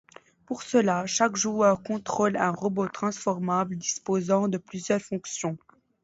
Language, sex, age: French, female, under 19